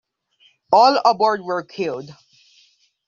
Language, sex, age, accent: English, male, under 19, Filipino